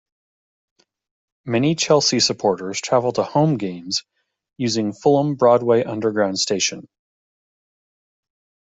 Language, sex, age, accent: English, male, 30-39, United States English